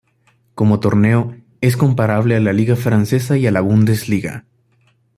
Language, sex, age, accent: Spanish, male, 19-29, América central